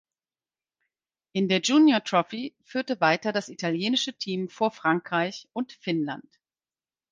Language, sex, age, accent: German, female, 50-59, Deutschland Deutsch